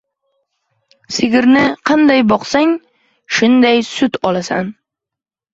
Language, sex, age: Uzbek, male, under 19